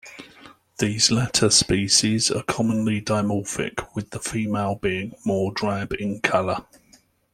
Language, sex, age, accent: English, male, 50-59, England English